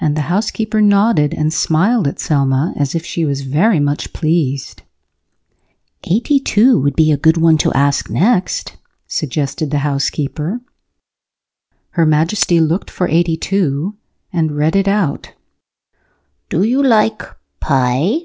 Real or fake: real